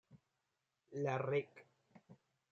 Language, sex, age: Spanish, male, 19-29